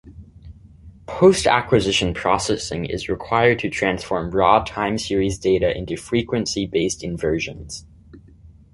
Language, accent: English, United States English